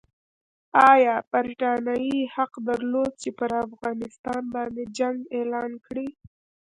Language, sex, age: Pashto, female, under 19